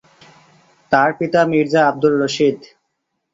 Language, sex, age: Bengali, male, 19-29